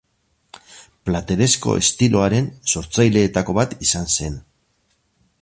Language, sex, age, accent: Basque, male, 50-59, Mendebalekoa (Araba, Bizkaia, Gipuzkoako mendebaleko herri batzuk)